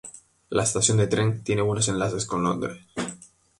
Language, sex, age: Spanish, male, 19-29